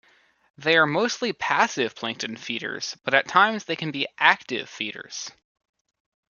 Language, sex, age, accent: English, male, under 19, United States English